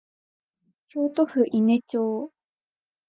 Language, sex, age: Japanese, female, 19-29